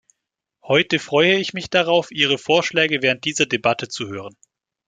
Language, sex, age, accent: German, male, 19-29, Deutschland Deutsch